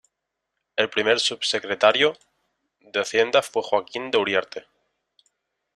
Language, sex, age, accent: Spanish, male, under 19, España: Sur peninsular (Andalucia, Extremadura, Murcia)